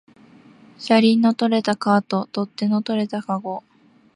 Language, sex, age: Japanese, female, 19-29